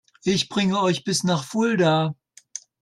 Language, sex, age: German, male, 60-69